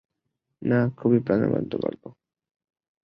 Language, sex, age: Bengali, male, under 19